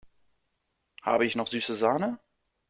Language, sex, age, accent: German, male, 19-29, Deutschland Deutsch